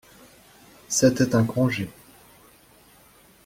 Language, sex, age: French, male, 19-29